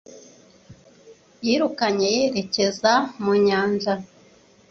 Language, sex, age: Kinyarwanda, female, 19-29